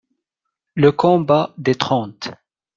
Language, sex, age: French, male, 19-29